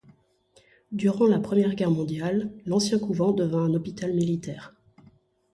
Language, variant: French, Français de métropole